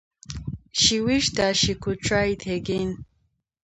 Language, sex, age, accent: English, female, 19-29, England English